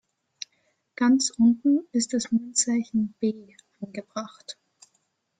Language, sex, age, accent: German, female, 19-29, Österreichisches Deutsch